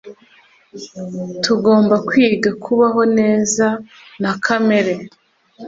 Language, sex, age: Kinyarwanda, female, 30-39